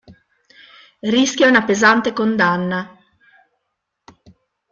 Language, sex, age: Italian, female, 50-59